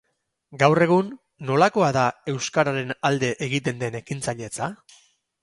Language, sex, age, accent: Basque, male, 40-49, Mendebalekoa (Araba, Bizkaia, Gipuzkoako mendebaleko herri batzuk)